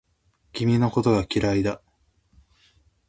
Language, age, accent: Japanese, 19-29, 標準語